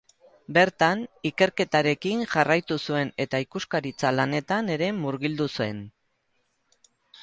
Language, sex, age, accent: Basque, female, 60-69, Erdialdekoa edo Nafarra (Gipuzkoa, Nafarroa)